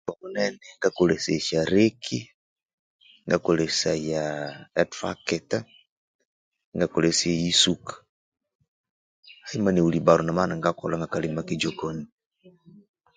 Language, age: Konzo, 30-39